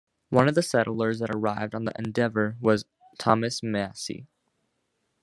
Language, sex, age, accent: English, male, under 19, United States English